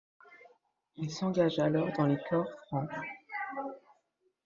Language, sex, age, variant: French, male, under 19, Français de métropole